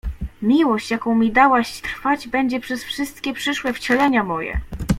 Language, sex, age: Polish, female, 19-29